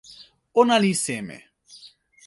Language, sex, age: Toki Pona, male, 30-39